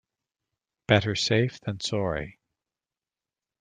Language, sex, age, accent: English, male, 40-49, United States English